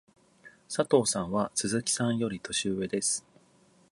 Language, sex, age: Japanese, male, 40-49